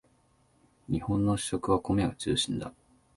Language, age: Japanese, 19-29